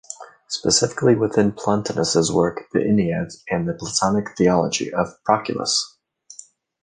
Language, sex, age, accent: English, male, 30-39, United States English